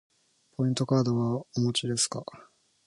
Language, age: Japanese, 19-29